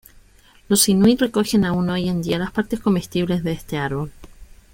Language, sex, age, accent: Spanish, female, 19-29, Chileno: Chile, Cuyo